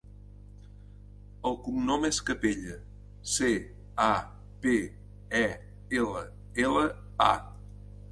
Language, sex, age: Catalan, male, 60-69